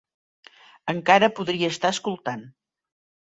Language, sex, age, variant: Catalan, female, 60-69, Central